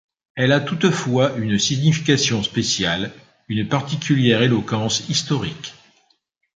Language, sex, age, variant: French, male, 50-59, Français de métropole